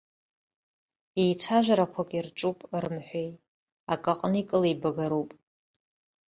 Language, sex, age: Abkhazian, female, 40-49